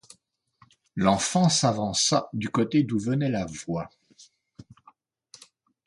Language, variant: French, Français de métropole